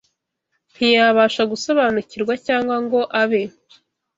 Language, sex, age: Kinyarwanda, female, 19-29